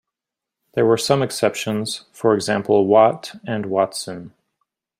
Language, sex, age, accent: English, male, 30-39, United States English